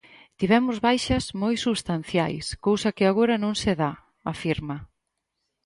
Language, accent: Galician, Normativo (estándar)